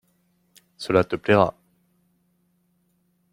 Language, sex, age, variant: French, male, 30-39, Français de métropole